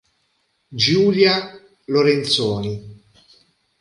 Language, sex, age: Italian, male, 40-49